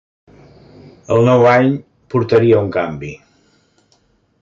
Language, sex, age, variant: Catalan, male, 60-69, Central